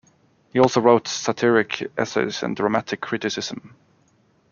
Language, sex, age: English, male, 30-39